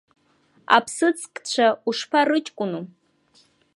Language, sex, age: Abkhazian, female, under 19